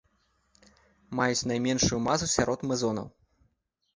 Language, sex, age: Belarusian, male, 30-39